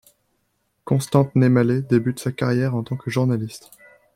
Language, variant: French, Français de métropole